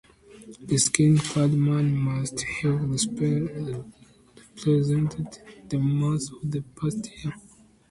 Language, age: English, 19-29